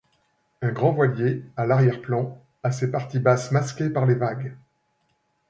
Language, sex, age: French, male, 50-59